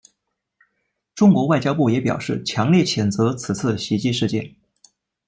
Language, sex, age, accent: Chinese, male, 19-29, 出生地：四川省